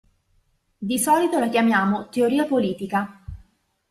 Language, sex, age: Italian, female, 30-39